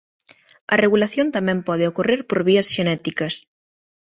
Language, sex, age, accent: Galician, female, 19-29, Normativo (estándar)